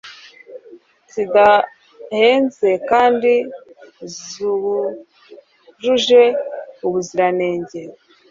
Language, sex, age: Kinyarwanda, female, 30-39